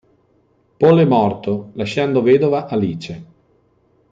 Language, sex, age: Italian, male, 60-69